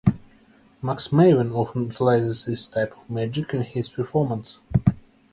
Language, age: English, 19-29